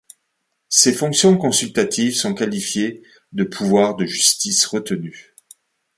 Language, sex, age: French, male, 60-69